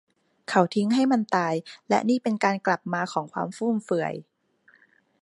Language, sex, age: Thai, female, 30-39